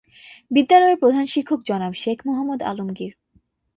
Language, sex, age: Bengali, female, 19-29